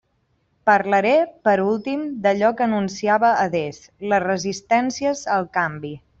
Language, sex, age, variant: Catalan, female, 19-29, Central